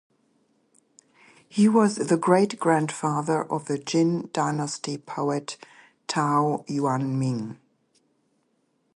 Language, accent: English, England English